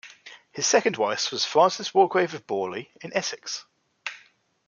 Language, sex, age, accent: English, male, 19-29, England English